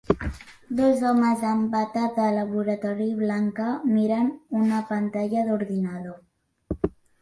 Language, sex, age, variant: Catalan, male, 40-49, Central